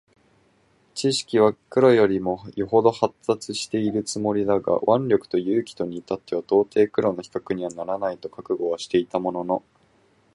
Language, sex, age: Japanese, male, 19-29